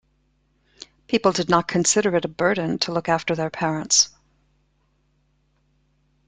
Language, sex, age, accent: English, female, 50-59, United States English